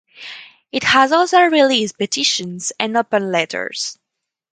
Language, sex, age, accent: English, female, under 19, England English